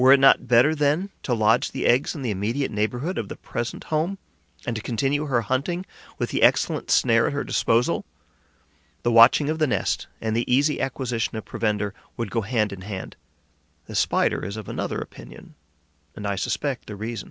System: none